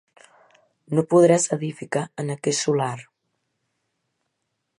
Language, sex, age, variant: Catalan, female, 19-29, Central